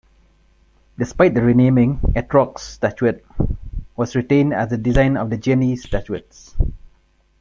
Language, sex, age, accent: English, male, 30-39, India and South Asia (India, Pakistan, Sri Lanka)